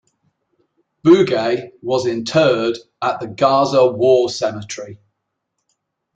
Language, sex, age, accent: English, male, 50-59, England English